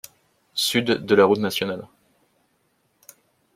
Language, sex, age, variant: French, male, 30-39, Français de métropole